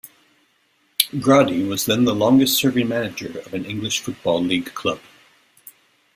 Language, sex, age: English, male, 40-49